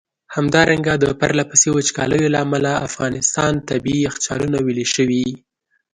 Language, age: Pashto, 19-29